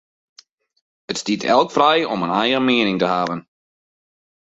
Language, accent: Western Frisian, Wâldfrysk